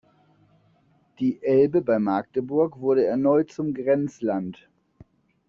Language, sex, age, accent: German, male, 30-39, Deutschland Deutsch